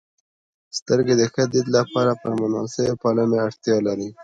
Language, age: Pashto, under 19